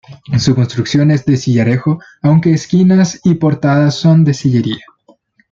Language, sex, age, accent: Spanish, male, 19-29, Chileno: Chile, Cuyo